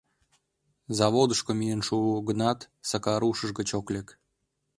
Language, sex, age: Mari, male, 19-29